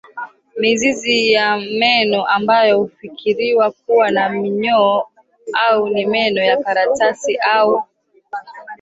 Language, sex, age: Swahili, female, 19-29